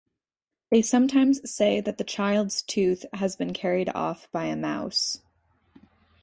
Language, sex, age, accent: English, female, 19-29, United States English